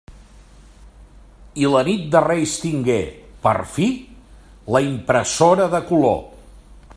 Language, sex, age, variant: Catalan, male, 60-69, Central